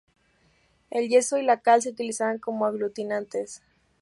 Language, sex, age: Spanish, female, 19-29